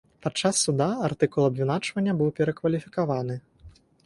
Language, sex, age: Belarusian, male, 19-29